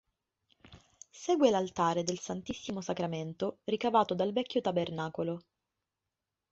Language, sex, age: Italian, female, 19-29